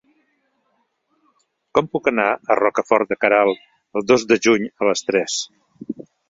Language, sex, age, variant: Catalan, male, 60-69, Central